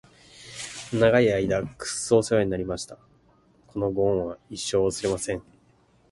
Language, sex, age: Japanese, male, 19-29